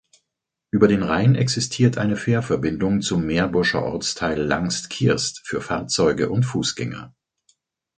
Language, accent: German, Deutschland Deutsch